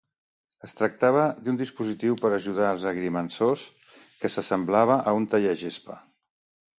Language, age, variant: Catalan, 60-69, Central